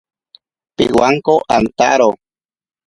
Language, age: Ashéninka Perené, 40-49